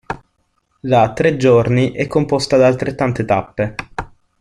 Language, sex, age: Italian, male, under 19